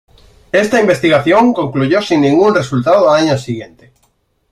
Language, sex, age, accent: Spanish, male, under 19, España: Centro-Sur peninsular (Madrid, Toledo, Castilla-La Mancha)